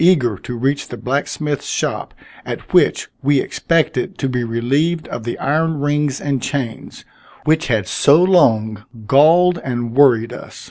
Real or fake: real